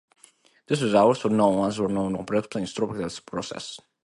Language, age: English, 19-29